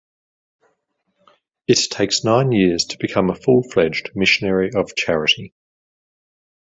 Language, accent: English, Australian English